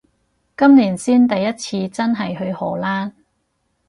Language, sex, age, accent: Cantonese, female, 30-39, 广州音